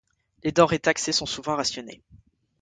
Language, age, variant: French, 30-39, Français de métropole